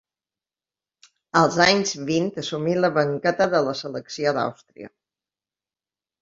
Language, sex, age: Catalan, female, 50-59